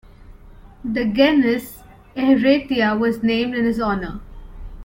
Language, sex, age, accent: English, female, 19-29, India and South Asia (India, Pakistan, Sri Lanka)